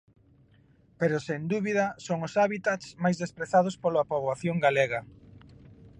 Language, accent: Galician, Normativo (estándar)